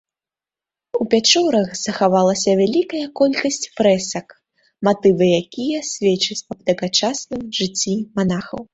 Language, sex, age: Belarusian, female, under 19